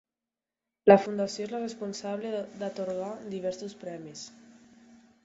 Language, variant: Catalan, Central